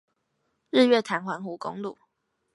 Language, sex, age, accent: Chinese, female, 19-29, 出生地：臺北市